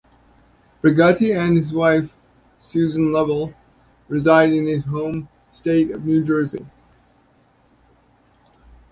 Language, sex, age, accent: English, male, 40-49, Canadian English